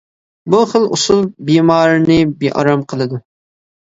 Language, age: Uyghur, 19-29